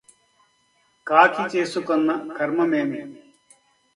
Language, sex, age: Telugu, male, 60-69